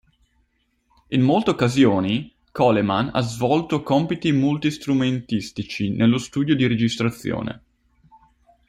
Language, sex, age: Italian, male, 30-39